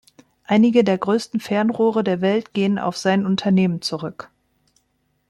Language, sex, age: German, female, 30-39